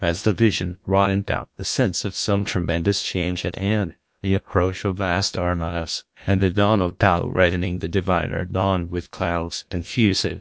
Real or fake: fake